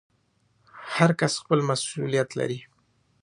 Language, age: Pashto, 19-29